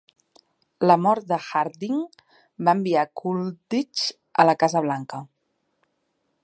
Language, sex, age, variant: Catalan, female, 30-39, Central